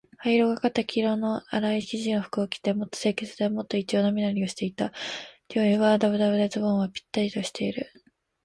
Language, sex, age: Japanese, female, 19-29